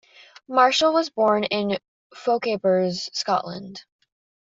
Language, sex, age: English, female, under 19